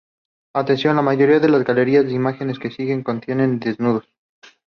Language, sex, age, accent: Spanish, male, 19-29, México